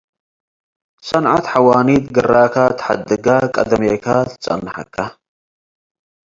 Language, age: Tigre, 30-39